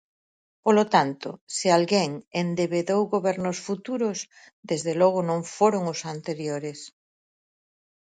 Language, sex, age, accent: Galician, female, 60-69, Normativo (estándar)